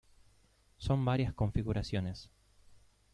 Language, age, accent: Spanish, 30-39, Rioplatense: Argentina, Uruguay, este de Bolivia, Paraguay